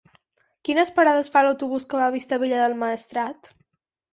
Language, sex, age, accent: Catalan, female, under 19, Girona